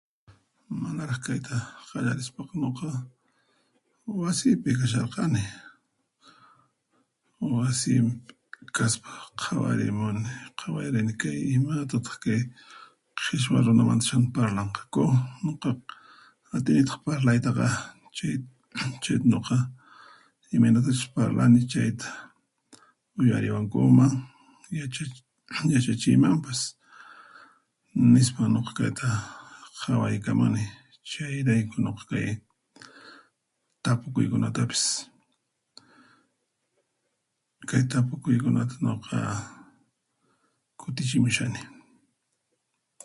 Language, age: Puno Quechua, 40-49